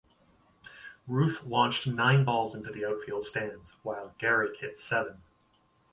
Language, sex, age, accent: English, male, 30-39, Canadian English